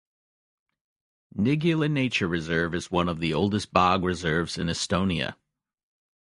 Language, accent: English, United States English